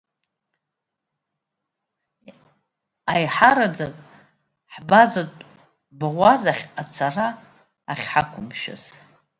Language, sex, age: Abkhazian, female, 30-39